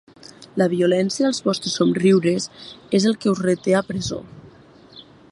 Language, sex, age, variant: Catalan, female, 19-29, Nord-Occidental